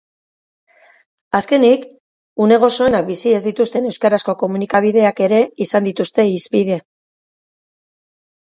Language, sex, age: Basque, female, 50-59